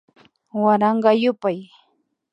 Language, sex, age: Imbabura Highland Quichua, female, 30-39